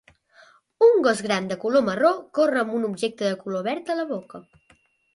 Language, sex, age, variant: Catalan, male, under 19, Central